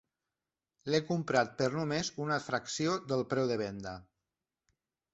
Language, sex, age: Catalan, male, 50-59